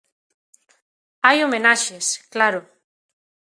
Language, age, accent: Galician, 30-39, Atlántico (seseo e gheada)